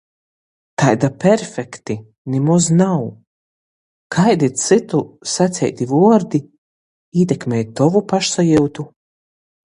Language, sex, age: Latgalian, female, 30-39